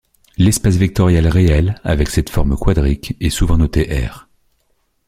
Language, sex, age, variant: French, male, 30-39, Français de métropole